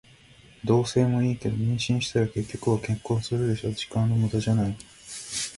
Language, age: Japanese, 19-29